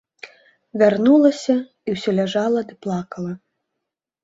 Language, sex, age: Belarusian, female, 30-39